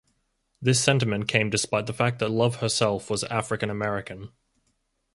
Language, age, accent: English, 19-29, Australian English